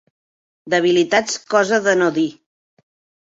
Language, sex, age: Catalan, female, 50-59